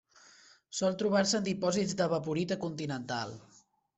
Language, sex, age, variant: Catalan, male, 19-29, Central